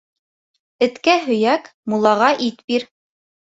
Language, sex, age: Bashkir, female, 19-29